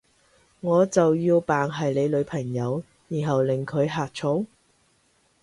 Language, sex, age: Cantonese, female, 30-39